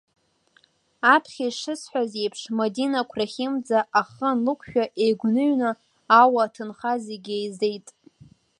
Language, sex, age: Abkhazian, female, under 19